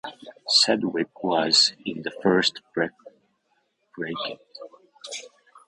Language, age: English, 19-29